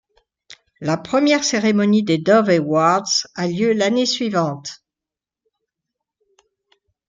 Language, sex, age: French, female, 70-79